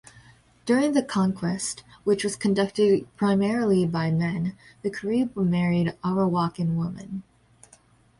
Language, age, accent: English, under 19, United States English